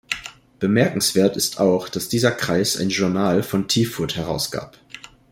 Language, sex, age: German, male, under 19